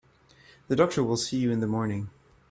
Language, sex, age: English, male, 19-29